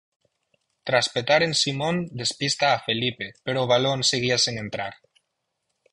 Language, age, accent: Galician, 30-39, Normativo (estándar)